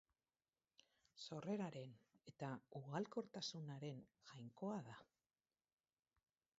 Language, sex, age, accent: Basque, female, 50-59, Mendebalekoa (Araba, Bizkaia, Gipuzkoako mendebaleko herri batzuk)